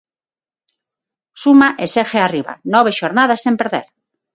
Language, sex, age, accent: Galician, female, 40-49, Atlántico (seseo e gheada); Neofalante